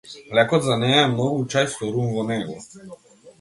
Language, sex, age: Macedonian, male, 19-29